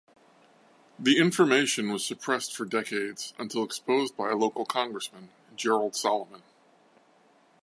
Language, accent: English, United States English